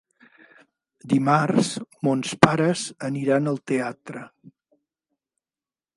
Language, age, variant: Catalan, 60-69, Central